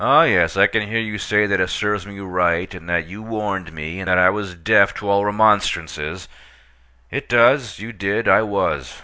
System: none